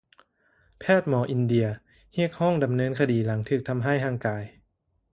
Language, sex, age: Lao, male, 19-29